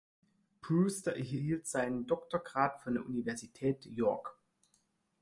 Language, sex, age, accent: German, male, 30-39, Deutschland Deutsch